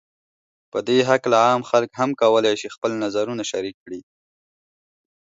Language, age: Pashto, 19-29